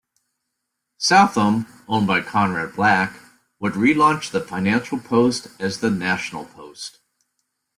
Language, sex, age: English, male, 50-59